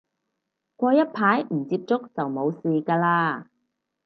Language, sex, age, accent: Cantonese, female, 30-39, 广州音